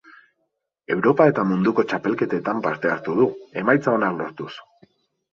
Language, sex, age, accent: Basque, male, 30-39, Mendebalekoa (Araba, Bizkaia, Gipuzkoako mendebaleko herri batzuk)